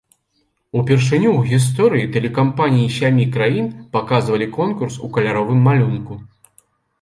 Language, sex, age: Belarusian, male, 40-49